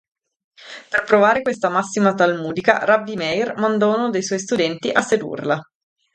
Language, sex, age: Italian, female, 30-39